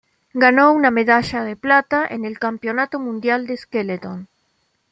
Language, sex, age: Spanish, female, 40-49